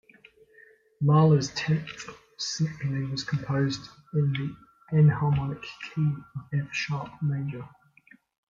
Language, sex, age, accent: English, male, 19-29, Australian English